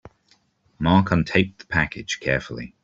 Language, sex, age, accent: English, male, 30-39, England English